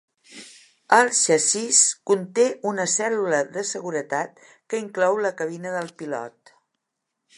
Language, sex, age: Catalan, female, 60-69